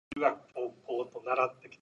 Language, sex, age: English, male, under 19